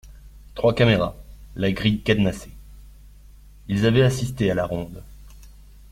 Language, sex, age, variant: French, male, 30-39, Français de métropole